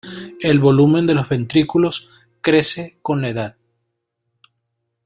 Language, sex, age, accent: Spanish, male, 30-39, Caribe: Cuba, Venezuela, Puerto Rico, República Dominicana, Panamá, Colombia caribeña, México caribeño, Costa del golfo de México